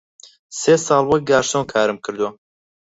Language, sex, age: Central Kurdish, male, 19-29